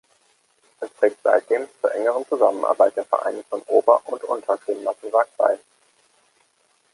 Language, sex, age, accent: German, male, 30-39, Deutschland Deutsch